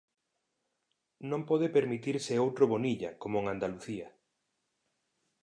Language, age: Galician, 40-49